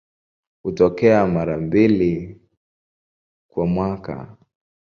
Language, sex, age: Swahili, male, 19-29